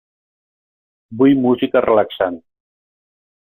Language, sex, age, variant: Catalan, male, 50-59, Central